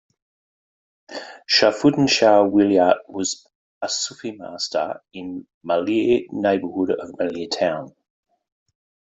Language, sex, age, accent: English, male, 40-49, Australian English